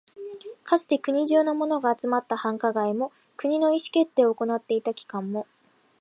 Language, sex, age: Japanese, female, 19-29